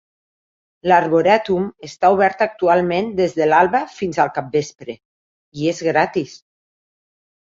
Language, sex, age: Catalan, female, 40-49